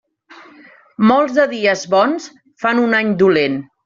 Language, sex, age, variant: Catalan, female, 40-49, Central